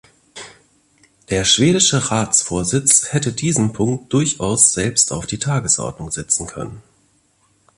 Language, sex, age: German, male, 40-49